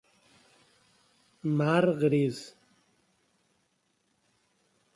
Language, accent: Catalan, valencià